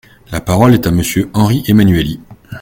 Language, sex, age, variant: French, male, 40-49, Français de métropole